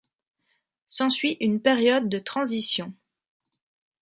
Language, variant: French, Français de métropole